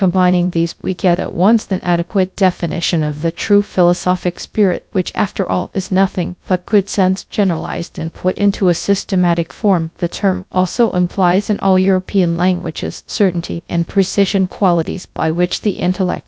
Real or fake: fake